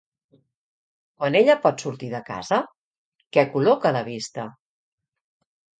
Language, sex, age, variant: Catalan, female, 50-59, Central